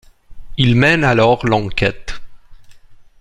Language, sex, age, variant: French, male, 30-39, Français d'Europe